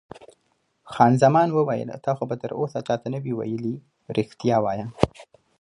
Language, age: Pashto, 19-29